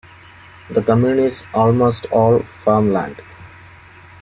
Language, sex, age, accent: English, male, 19-29, India and South Asia (India, Pakistan, Sri Lanka)